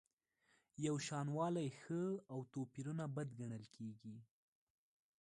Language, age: Pashto, 19-29